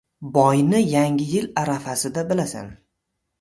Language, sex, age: Uzbek, male, 30-39